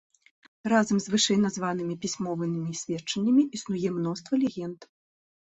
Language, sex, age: Belarusian, female, 30-39